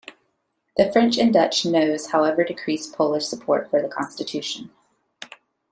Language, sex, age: English, female, 19-29